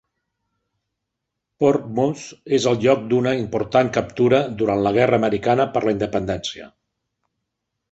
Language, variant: Catalan, Nord-Occidental